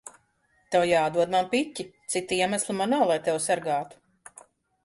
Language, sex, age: Latvian, female, 40-49